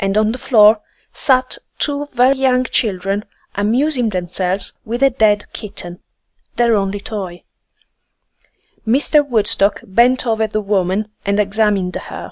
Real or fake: real